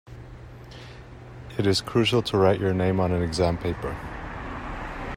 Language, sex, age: English, male, 30-39